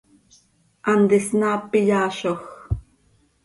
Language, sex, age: Seri, female, 40-49